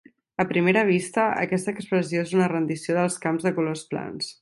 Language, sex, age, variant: Catalan, female, 19-29, Central